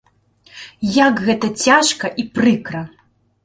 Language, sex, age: Belarusian, female, 30-39